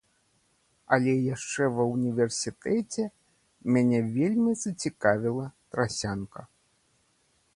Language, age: Belarusian, 30-39